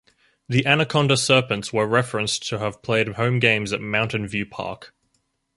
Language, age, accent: English, 19-29, Australian English